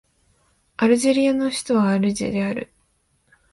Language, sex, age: Japanese, female, 19-29